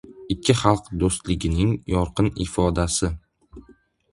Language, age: Uzbek, 19-29